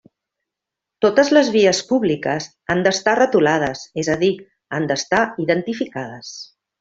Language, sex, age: Catalan, female, 50-59